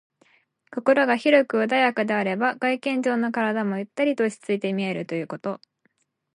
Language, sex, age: Japanese, female, 19-29